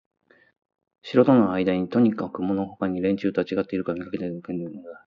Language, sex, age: Japanese, male, 40-49